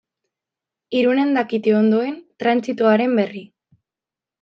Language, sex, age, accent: Basque, female, 19-29, Mendebalekoa (Araba, Bizkaia, Gipuzkoako mendebaleko herri batzuk)